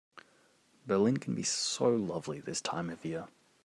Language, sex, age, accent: English, male, 19-29, Australian English